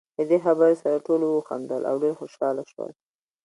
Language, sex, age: Pashto, female, 19-29